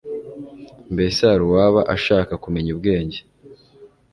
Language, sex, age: Kinyarwanda, male, 19-29